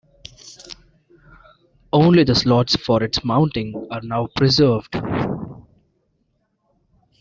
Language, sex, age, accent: English, male, 19-29, India and South Asia (India, Pakistan, Sri Lanka)